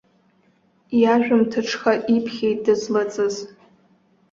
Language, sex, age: Abkhazian, female, under 19